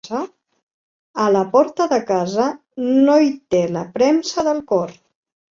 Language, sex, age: Catalan, female, 40-49